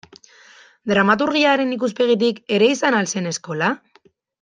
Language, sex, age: Basque, female, 19-29